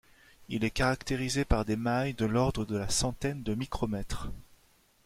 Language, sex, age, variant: French, male, 30-39, Français de métropole